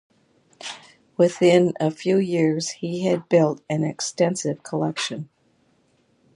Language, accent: English, United States English